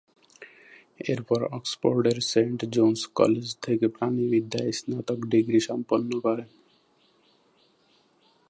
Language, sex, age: Bengali, male, 19-29